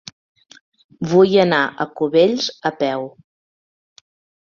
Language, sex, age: Catalan, female, 50-59